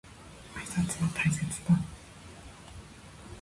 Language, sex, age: Japanese, female, 19-29